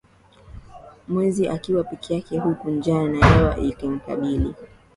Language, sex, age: Swahili, female, 19-29